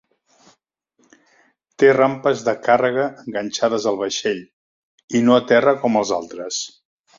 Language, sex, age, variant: Catalan, male, 60-69, Septentrional